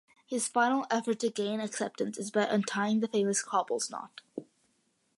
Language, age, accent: English, under 19, United States English